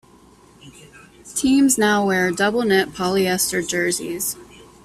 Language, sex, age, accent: English, female, 40-49, United States English